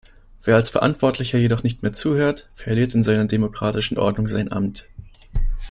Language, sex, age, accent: German, male, 19-29, Deutschland Deutsch